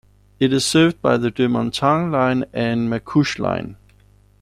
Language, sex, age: English, male, 40-49